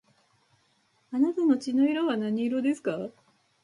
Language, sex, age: Japanese, female, 40-49